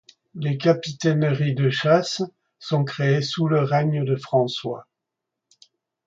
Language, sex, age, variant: French, male, 60-69, Français de métropole